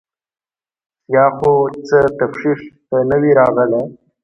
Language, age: Pashto, 19-29